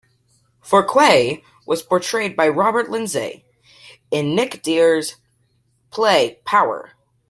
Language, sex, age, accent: English, male, under 19, United States English